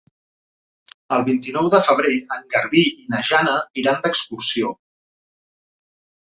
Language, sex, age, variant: Catalan, male, 40-49, Central